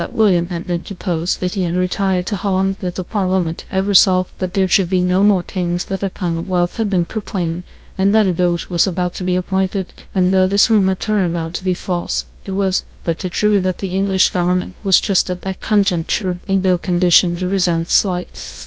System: TTS, GlowTTS